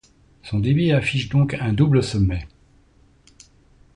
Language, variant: French, Français de métropole